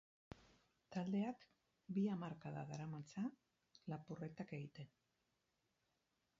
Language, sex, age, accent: Basque, female, 50-59, Mendebalekoa (Araba, Bizkaia, Gipuzkoako mendebaleko herri batzuk)